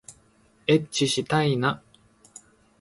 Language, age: Japanese, 30-39